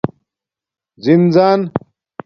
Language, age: Domaaki, 30-39